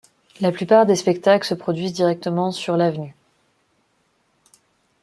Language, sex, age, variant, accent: French, female, 30-39, Français d'Afrique subsaharienne et des îles africaines, Français de Madagascar